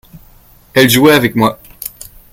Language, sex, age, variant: French, male, under 19, Français de métropole